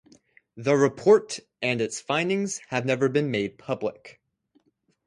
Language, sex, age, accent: English, male, under 19, United States English